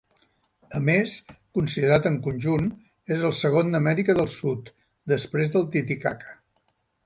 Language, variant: Catalan, Central